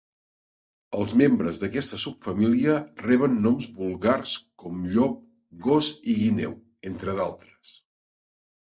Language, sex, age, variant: Catalan, male, 50-59, Central